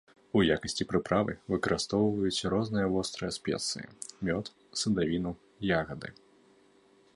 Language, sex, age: Belarusian, male, 19-29